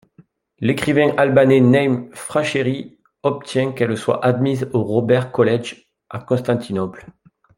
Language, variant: French, Français de métropole